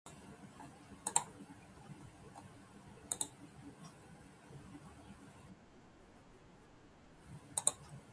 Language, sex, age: Japanese, female, 40-49